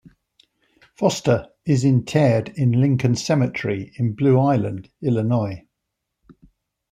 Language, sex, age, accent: English, male, 60-69, England English